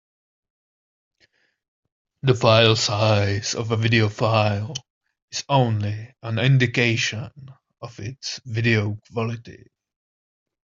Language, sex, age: English, male, 30-39